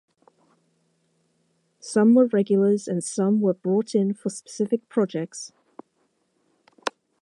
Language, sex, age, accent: English, female, 19-29, England English